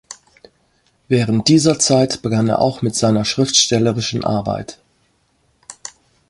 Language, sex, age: German, female, 50-59